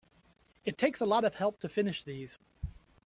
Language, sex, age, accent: English, male, 40-49, United States English